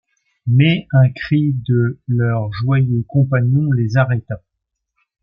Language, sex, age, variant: French, male, 40-49, Français de métropole